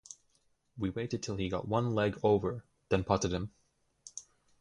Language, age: English, 19-29